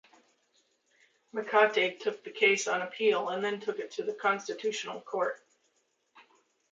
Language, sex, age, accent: English, female, 60-69, United States English